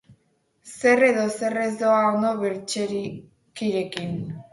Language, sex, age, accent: Basque, female, under 19, Mendebalekoa (Araba, Bizkaia, Gipuzkoako mendebaleko herri batzuk)